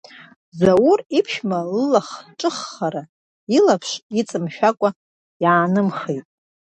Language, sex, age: Abkhazian, female, 40-49